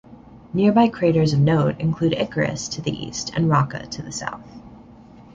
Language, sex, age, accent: English, male, under 19, United States English